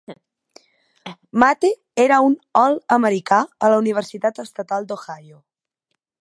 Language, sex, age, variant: Catalan, female, 19-29, Central